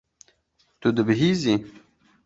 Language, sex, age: Kurdish, male, 19-29